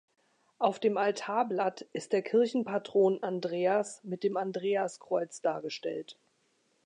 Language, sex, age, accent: German, female, 50-59, Deutschland Deutsch